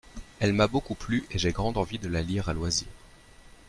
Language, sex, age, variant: French, male, 30-39, Français de métropole